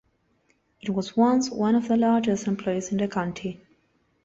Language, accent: English, England English